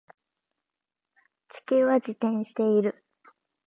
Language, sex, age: Japanese, female, under 19